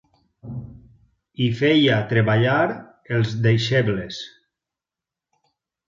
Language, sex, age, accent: Catalan, male, 30-39, valencià